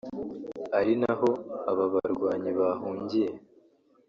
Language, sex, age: Kinyarwanda, female, 19-29